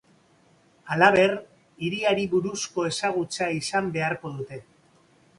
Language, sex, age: Basque, male, 50-59